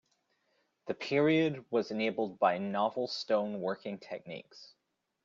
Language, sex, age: English, male, 30-39